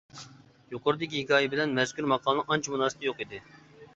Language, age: Uyghur, 30-39